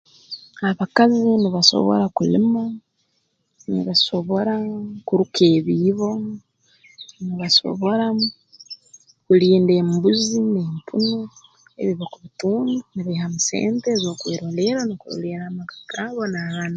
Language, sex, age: Tooro, female, 30-39